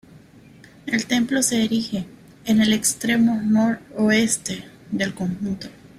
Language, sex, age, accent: Spanish, female, 19-29, México